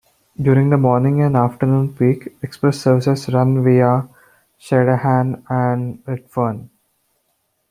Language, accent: English, India and South Asia (India, Pakistan, Sri Lanka)